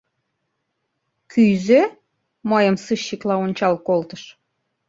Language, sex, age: Mari, female, 40-49